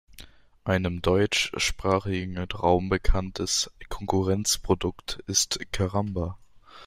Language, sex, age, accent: German, male, under 19, Deutschland Deutsch